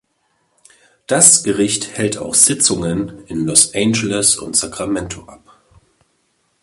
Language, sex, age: German, male, 40-49